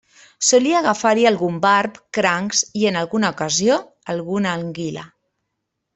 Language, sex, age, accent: Catalan, female, 30-39, valencià